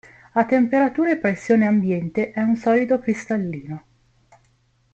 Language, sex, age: Italian, female, 19-29